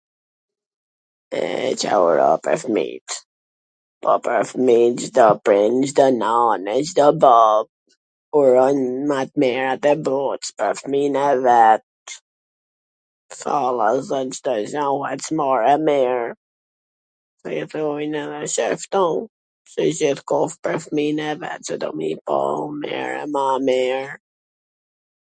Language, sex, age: Gheg Albanian, female, 50-59